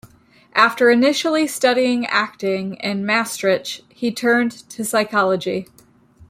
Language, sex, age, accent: English, female, 30-39, United States English